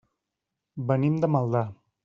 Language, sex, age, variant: Catalan, male, 40-49, Central